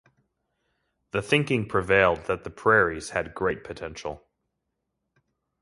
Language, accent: English, United States English